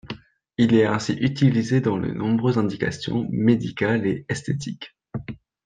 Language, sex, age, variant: French, male, 19-29, Français de métropole